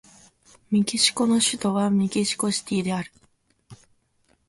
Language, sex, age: Japanese, female, 19-29